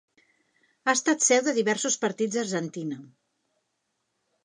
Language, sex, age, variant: Catalan, female, 50-59, Central